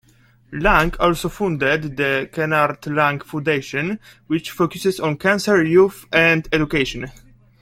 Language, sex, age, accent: English, male, 19-29, United States English